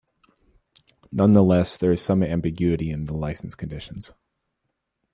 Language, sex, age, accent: English, male, 19-29, United States English